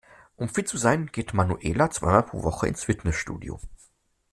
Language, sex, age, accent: German, male, 19-29, Deutschland Deutsch